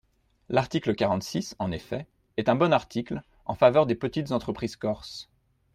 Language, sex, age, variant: French, male, 40-49, Français de métropole